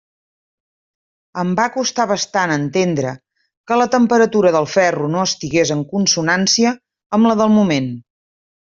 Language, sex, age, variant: Catalan, female, 50-59, Central